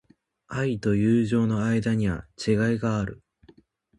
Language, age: Japanese, 19-29